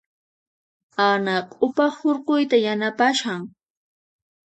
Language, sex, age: Puno Quechua, female, 19-29